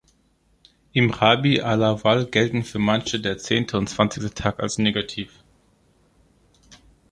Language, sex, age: German, male, 30-39